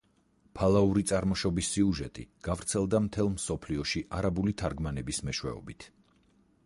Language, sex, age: Georgian, male, 40-49